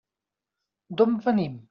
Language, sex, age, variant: Catalan, male, 40-49, Central